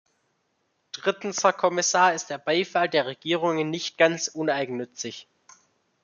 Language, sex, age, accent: German, male, under 19, Deutschland Deutsch